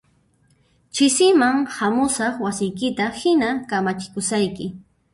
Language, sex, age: Puno Quechua, female, 19-29